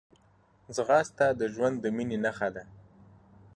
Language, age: Pashto, 30-39